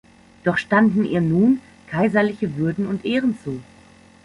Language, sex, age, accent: German, female, 40-49, Deutschland Deutsch